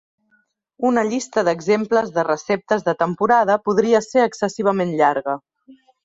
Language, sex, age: Catalan, female, 30-39